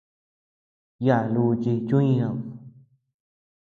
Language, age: Tepeuxila Cuicatec, under 19